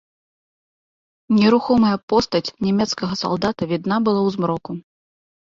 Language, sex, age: Belarusian, female, 30-39